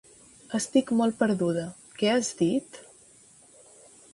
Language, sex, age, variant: Catalan, female, 19-29, Central